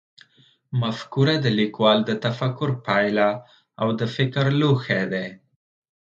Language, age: Pashto, 19-29